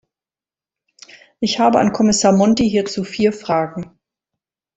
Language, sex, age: German, female, 50-59